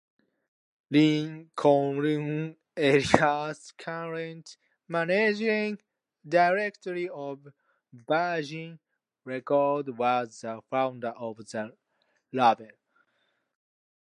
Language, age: English, 19-29